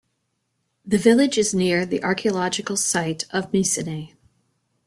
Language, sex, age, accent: English, female, 40-49, United States English